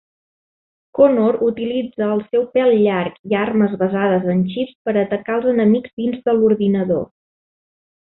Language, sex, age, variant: Catalan, female, 40-49, Central